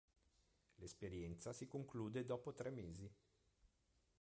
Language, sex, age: Italian, male, 40-49